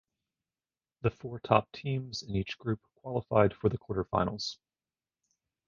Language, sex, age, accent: English, male, 30-39, United States English